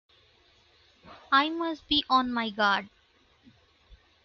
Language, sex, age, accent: English, female, 19-29, India and South Asia (India, Pakistan, Sri Lanka)